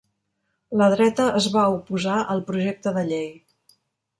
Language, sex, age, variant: Catalan, female, 50-59, Central